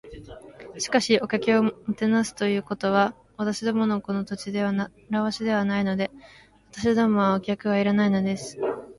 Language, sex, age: Japanese, female, 19-29